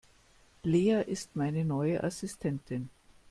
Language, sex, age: German, female, 50-59